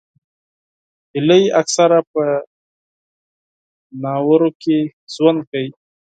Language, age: Pashto, 19-29